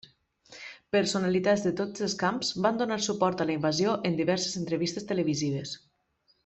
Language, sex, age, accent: Catalan, female, 30-39, valencià